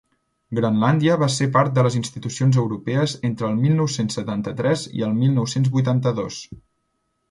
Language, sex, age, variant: Catalan, male, 19-29, Central